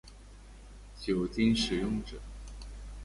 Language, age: Chinese, 19-29